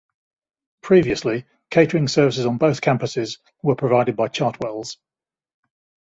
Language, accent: English, England English